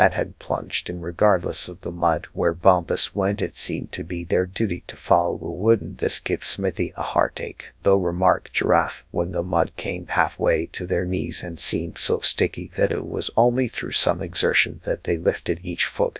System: TTS, GradTTS